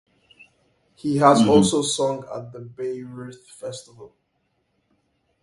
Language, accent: English, Nigerian